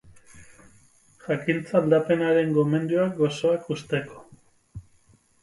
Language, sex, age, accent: Basque, male, 30-39, Mendebalekoa (Araba, Bizkaia, Gipuzkoako mendebaleko herri batzuk)